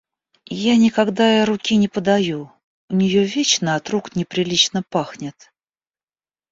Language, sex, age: Russian, female, 40-49